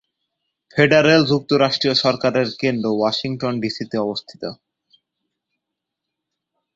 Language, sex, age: Bengali, male, 19-29